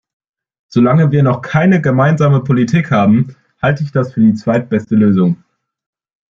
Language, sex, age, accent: German, male, under 19, Deutschland Deutsch